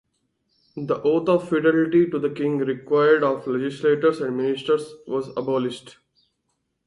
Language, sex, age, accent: English, male, 19-29, India and South Asia (India, Pakistan, Sri Lanka)